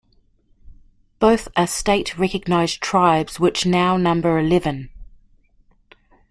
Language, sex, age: English, female, 40-49